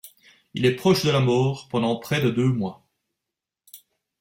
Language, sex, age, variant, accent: French, male, 30-39, Français d'Europe, Français de Suisse